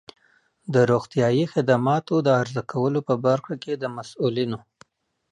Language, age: Pashto, 40-49